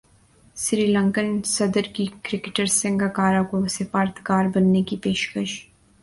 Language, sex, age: Urdu, female, 19-29